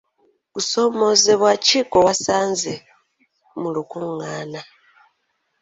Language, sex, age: Ganda, female, 19-29